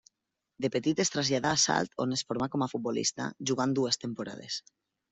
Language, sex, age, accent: Catalan, female, 30-39, valencià